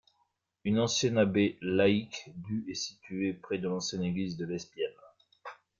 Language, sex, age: French, male, 30-39